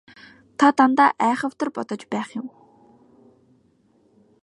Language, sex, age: Mongolian, female, 19-29